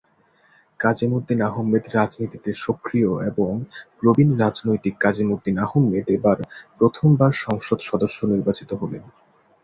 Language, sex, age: Bengali, male, 19-29